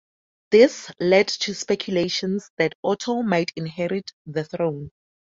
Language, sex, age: English, female, 19-29